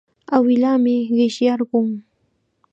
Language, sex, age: Chiquián Ancash Quechua, female, 19-29